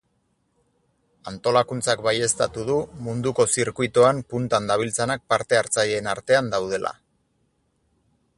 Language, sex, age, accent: Basque, male, 40-49, Erdialdekoa edo Nafarra (Gipuzkoa, Nafarroa)